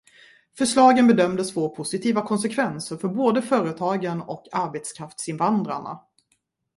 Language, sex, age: Swedish, female, 40-49